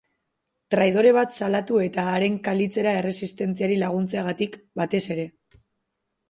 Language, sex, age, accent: Basque, female, 19-29, Mendebalekoa (Araba, Bizkaia, Gipuzkoako mendebaleko herri batzuk)